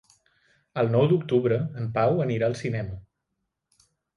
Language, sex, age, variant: Catalan, male, 19-29, Central